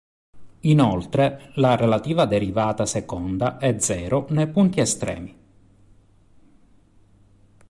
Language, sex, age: Italian, male, 30-39